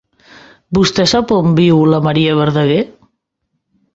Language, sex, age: Catalan, female, 40-49